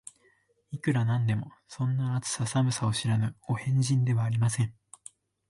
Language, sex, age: Japanese, male, 19-29